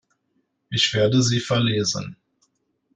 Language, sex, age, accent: German, male, 19-29, Deutschland Deutsch